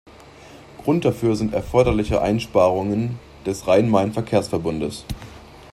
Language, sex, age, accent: German, male, 19-29, Deutschland Deutsch